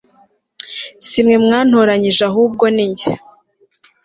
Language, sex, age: Kinyarwanda, female, 19-29